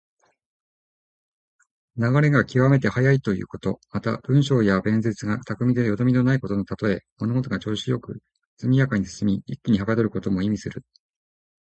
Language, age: Japanese, 50-59